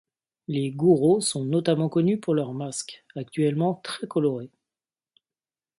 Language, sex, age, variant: French, male, 40-49, Français de métropole